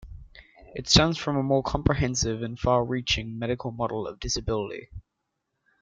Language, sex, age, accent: English, male, under 19, Australian English